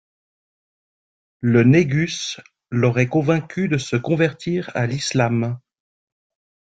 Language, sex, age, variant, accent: French, male, 40-49, Français d'Europe, Français de Suisse